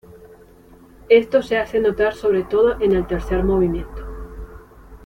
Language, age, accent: Spanish, 40-49, España: Norte peninsular (Asturias, Castilla y León, Cantabria, País Vasco, Navarra, Aragón, La Rioja, Guadalajara, Cuenca)